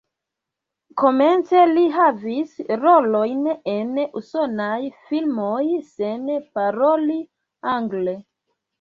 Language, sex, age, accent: Esperanto, female, 19-29, Internacia